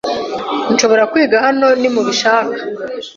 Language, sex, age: Kinyarwanda, female, 19-29